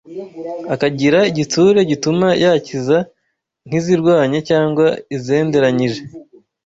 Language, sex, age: Kinyarwanda, male, 19-29